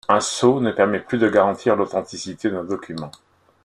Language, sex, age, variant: French, male, 50-59, Français de métropole